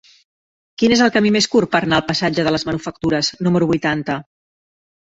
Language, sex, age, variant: Catalan, female, 40-49, Central